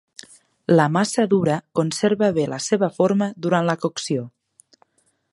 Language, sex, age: Catalan, female, 19-29